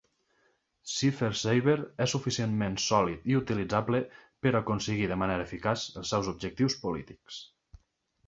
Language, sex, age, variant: Catalan, male, 19-29, Nord-Occidental